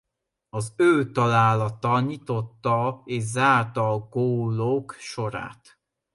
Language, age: Hungarian, 19-29